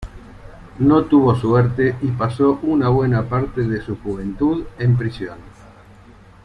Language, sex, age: Spanish, male, 50-59